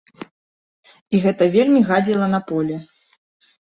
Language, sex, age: Belarusian, female, 30-39